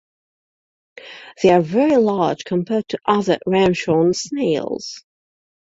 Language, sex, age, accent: English, female, 40-49, England English